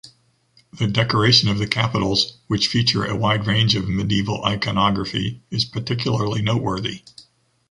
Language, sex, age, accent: English, male, 50-59, United States English